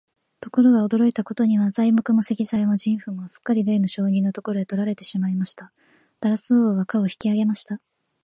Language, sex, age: Japanese, female, 19-29